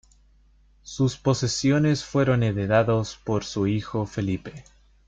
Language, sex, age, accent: Spanish, male, 19-29, España: Centro-Sur peninsular (Madrid, Toledo, Castilla-La Mancha)